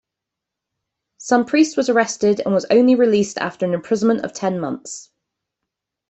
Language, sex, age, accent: English, female, 30-39, England English